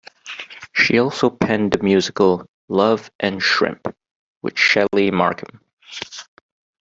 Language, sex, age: English, male, 19-29